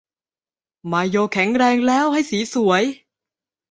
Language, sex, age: Thai, female, under 19